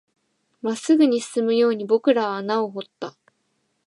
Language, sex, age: Japanese, female, 19-29